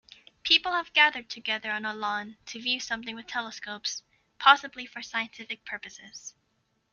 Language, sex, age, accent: English, female, 19-29, United States English